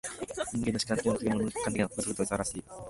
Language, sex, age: Japanese, male, 19-29